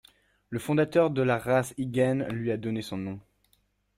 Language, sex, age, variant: French, male, under 19, Français de métropole